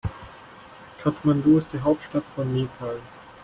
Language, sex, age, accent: German, male, 19-29, Schweizerdeutsch